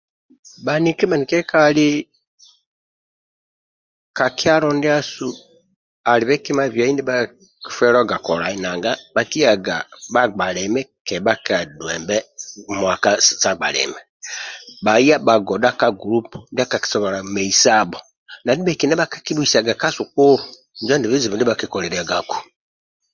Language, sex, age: Amba (Uganda), male, 70-79